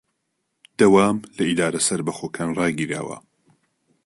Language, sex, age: Central Kurdish, male, 30-39